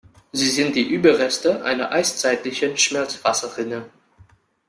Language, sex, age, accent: German, male, 30-39, Deutschland Deutsch